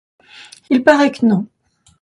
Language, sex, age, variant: French, female, 70-79, Français de métropole